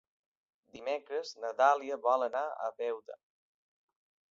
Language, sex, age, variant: Catalan, male, 30-39, Balear